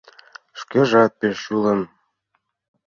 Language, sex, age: Mari, male, 40-49